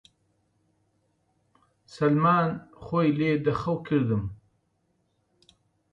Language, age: Central Kurdish, 40-49